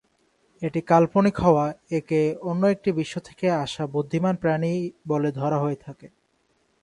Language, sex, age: Bengali, male, 19-29